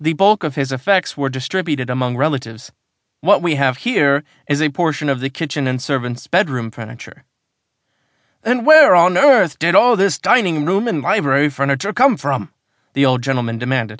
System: none